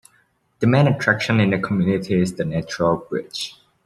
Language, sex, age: English, male, 19-29